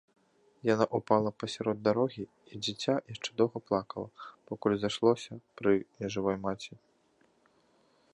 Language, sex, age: Belarusian, male, 19-29